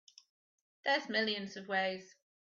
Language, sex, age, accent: English, female, 50-59, England English